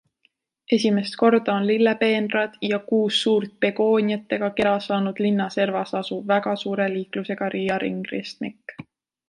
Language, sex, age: Estonian, female, 19-29